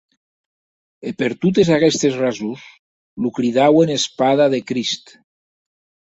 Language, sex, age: Occitan, male, 60-69